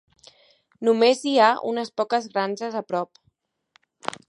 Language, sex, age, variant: Catalan, female, 19-29, Central